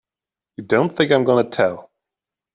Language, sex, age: English, male, 30-39